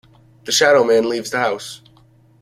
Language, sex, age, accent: English, male, 30-39, United States English